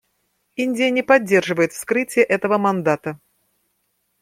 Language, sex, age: Russian, female, 50-59